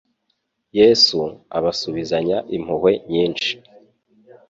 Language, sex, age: Kinyarwanda, male, 19-29